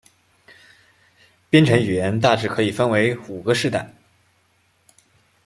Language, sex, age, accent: Chinese, male, 19-29, 出生地：湖北省